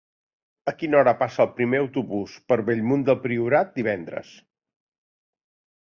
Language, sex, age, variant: Catalan, male, 60-69, Central